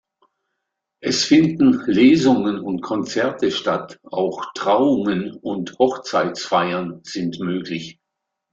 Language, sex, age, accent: German, male, 70-79, Deutschland Deutsch